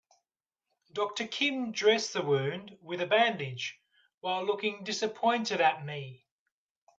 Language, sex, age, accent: English, male, 40-49, Australian English